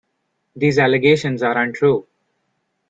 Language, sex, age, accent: English, male, 19-29, India and South Asia (India, Pakistan, Sri Lanka)